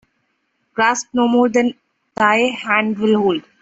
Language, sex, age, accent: English, female, 19-29, India and South Asia (India, Pakistan, Sri Lanka)